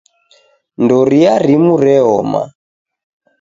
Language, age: Taita, 19-29